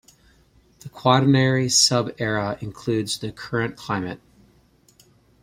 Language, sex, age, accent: English, male, 40-49, United States English